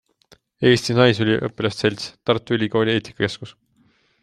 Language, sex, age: Estonian, male, 19-29